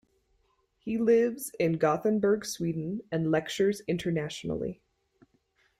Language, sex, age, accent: English, female, 30-39, United States English